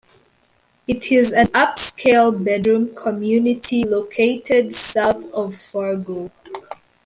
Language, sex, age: English, female, 19-29